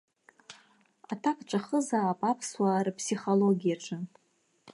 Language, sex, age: Abkhazian, female, 30-39